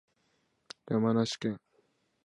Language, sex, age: Japanese, male, 19-29